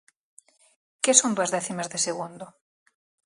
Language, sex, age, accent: Galician, female, 30-39, Normativo (estándar)